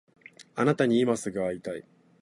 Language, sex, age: Japanese, male, 19-29